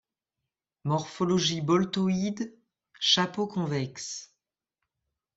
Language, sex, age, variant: French, male, under 19, Français de métropole